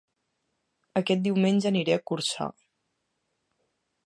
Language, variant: Catalan, Central